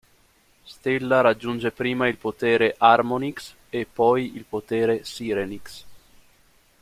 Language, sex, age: Italian, male, 19-29